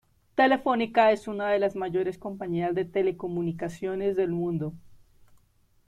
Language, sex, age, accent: Spanish, female, 19-29, Andino-Pacífico: Colombia, Perú, Ecuador, oeste de Bolivia y Venezuela andina